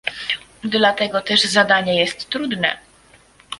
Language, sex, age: Polish, female, 19-29